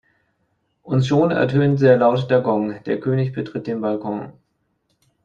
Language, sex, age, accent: German, male, 30-39, Deutschland Deutsch